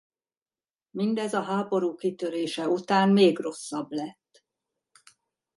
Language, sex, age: Hungarian, female, 50-59